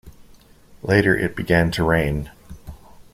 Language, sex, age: English, male, 50-59